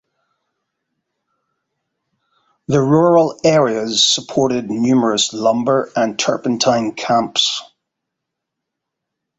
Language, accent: English, Irish English